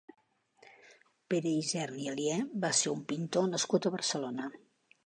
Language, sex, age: Catalan, female, 60-69